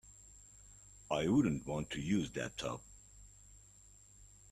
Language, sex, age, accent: English, male, 40-49, United States English